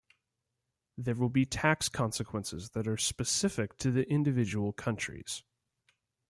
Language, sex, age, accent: English, male, 19-29, United States English